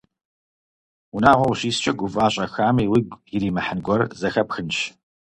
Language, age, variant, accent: Kabardian, 40-49, Адыгэбзэ (Къэбэрдей, Кирил, псоми зэдай), Джылэхъстэней (Gilahsteney)